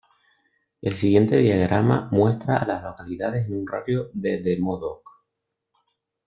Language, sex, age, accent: Spanish, male, 40-49, España: Islas Canarias